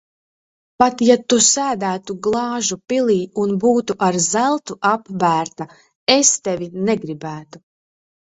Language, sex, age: Latvian, female, 30-39